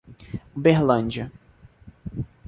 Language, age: Portuguese, under 19